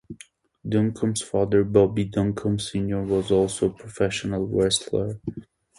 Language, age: English, 19-29